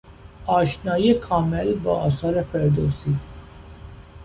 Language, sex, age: Persian, male, 30-39